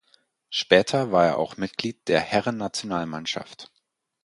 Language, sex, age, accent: German, male, 19-29, Deutschland Deutsch